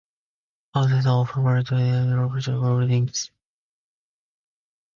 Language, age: English, 19-29